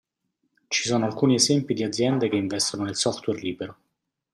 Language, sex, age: Italian, male, 40-49